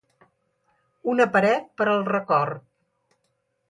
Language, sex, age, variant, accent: Catalan, female, 60-69, Central, central